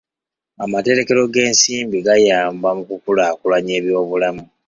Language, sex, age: Ganda, male, 19-29